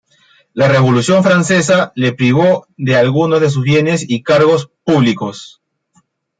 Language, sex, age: Spanish, male, 30-39